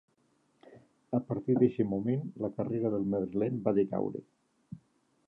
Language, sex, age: Catalan, male, 60-69